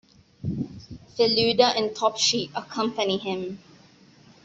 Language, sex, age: English, female, 19-29